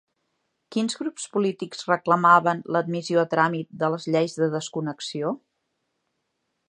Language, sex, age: Catalan, female, 40-49